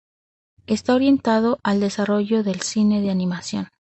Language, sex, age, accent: Spanish, female, 30-39, México